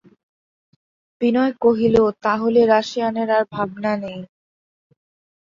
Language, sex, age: Bengali, female, 19-29